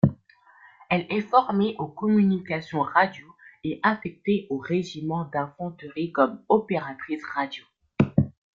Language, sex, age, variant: French, male, 19-29, Français de métropole